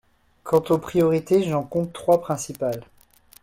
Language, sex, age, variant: French, male, 19-29, Français de métropole